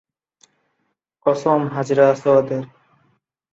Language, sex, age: Bengali, male, 19-29